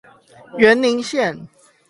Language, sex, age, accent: Chinese, male, 30-39, 出生地：桃園市